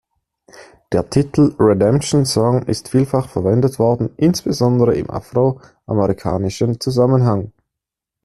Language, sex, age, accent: German, male, 19-29, Schweizerdeutsch